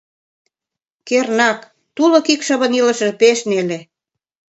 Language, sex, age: Mari, female, 19-29